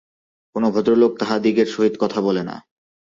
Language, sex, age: Bengali, male, 19-29